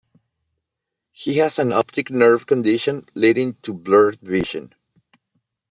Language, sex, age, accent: English, male, 40-49, United States English